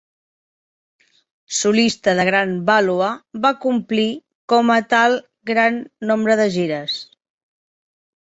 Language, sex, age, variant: Catalan, female, 30-39, Septentrional